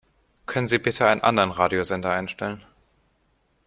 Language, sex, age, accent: German, male, under 19, Deutschland Deutsch